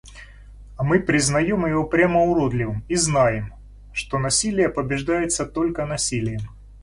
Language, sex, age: Russian, male, 40-49